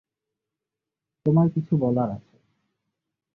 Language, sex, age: Bengali, male, 19-29